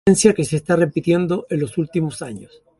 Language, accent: Spanish, Chileno: Chile, Cuyo